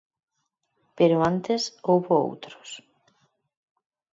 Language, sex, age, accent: Galician, female, 30-39, Normativo (estándar)